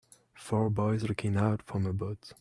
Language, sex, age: English, male, 19-29